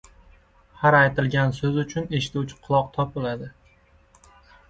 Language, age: Uzbek, 19-29